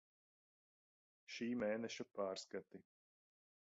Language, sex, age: Latvian, male, 30-39